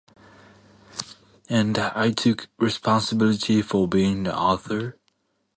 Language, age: English, 19-29